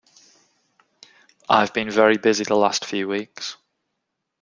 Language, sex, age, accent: English, male, 19-29, England English